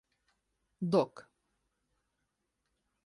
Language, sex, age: Ukrainian, female, 30-39